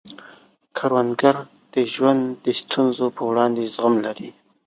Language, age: Pashto, 19-29